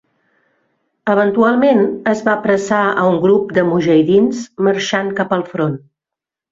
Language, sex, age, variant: Catalan, female, 40-49, Central